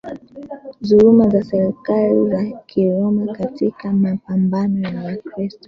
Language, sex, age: Swahili, female, 19-29